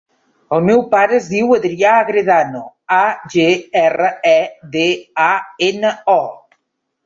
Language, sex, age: Catalan, female, 60-69